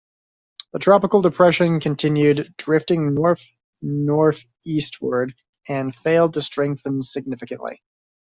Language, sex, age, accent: English, male, 30-39, United States English